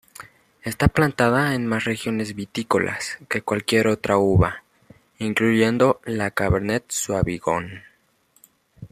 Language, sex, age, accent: Spanish, male, under 19, México